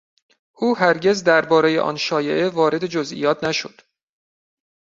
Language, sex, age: Persian, male, 40-49